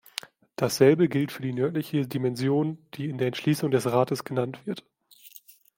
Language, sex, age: German, male, 30-39